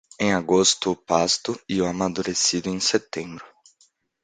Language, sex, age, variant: Portuguese, male, 19-29, Portuguese (Brasil)